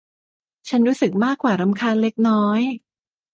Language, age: Thai, 19-29